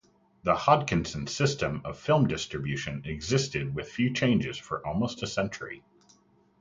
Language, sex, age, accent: English, male, 30-39, United States English